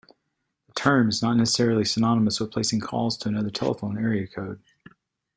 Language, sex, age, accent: English, male, 40-49, United States English